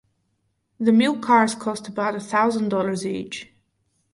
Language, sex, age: English, female, 19-29